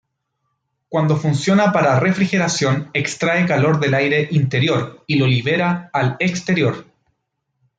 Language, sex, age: Spanish, male, 30-39